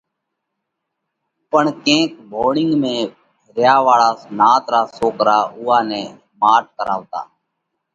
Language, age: Parkari Koli, 30-39